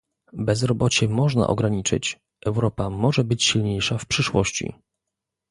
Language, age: Polish, 30-39